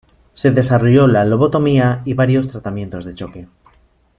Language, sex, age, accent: Spanish, male, 30-39, España: Norte peninsular (Asturias, Castilla y León, Cantabria, País Vasco, Navarra, Aragón, La Rioja, Guadalajara, Cuenca)